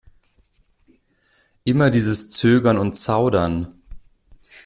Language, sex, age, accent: German, male, 19-29, Deutschland Deutsch